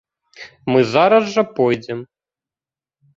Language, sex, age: Belarusian, male, 30-39